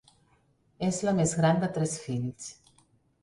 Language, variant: Catalan, Central